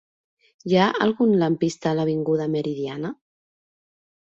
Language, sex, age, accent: Catalan, female, 19-29, central; nord-occidental